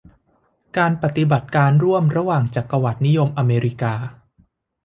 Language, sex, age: Thai, male, 19-29